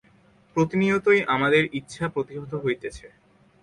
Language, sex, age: Bengali, male, 19-29